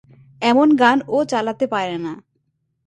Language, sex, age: Bengali, female, 19-29